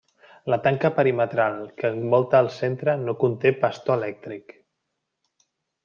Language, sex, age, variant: Catalan, male, 30-39, Central